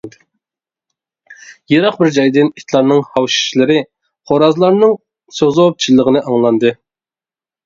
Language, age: Uyghur, 19-29